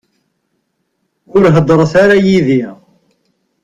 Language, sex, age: Kabyle, male, 50-59